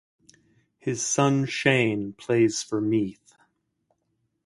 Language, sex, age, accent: English, male, 30-39, United States English